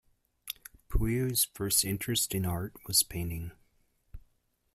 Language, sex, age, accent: English, male, 19-29, United States English